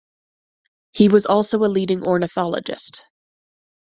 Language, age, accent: English, 30-39, United States English